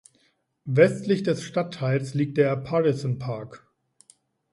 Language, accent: German, Deutschland Deutsch